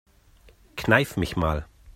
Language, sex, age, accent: German, male, 40-49, Deutschland Deutsch